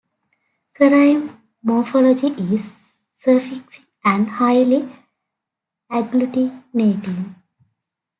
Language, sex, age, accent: English, female, 19-29, United States English